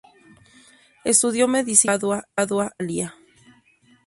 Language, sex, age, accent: Spanish, female, 30-39, México